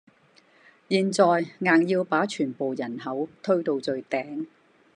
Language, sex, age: Cantonese, female, 60-69